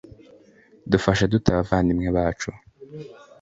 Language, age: Kinyarwanda, 19-29